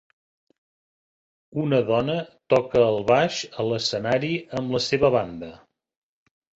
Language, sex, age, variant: Catalan, male, 60-69, Central